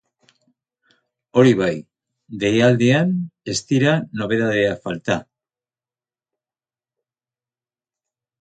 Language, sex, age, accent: Basque, male, 50-59, Mendebalekoa (Araba, Bizkaia, Gipuzkoako mendebaleko herri batzuk)